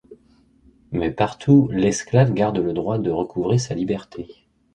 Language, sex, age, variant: French, male, 40-49, Français de métropole